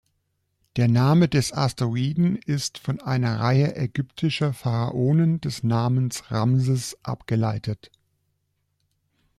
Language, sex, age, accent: German, male, 40-49, Deutschland Deutsch